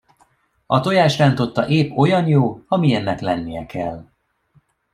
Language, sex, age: Hungarian, male, 30-39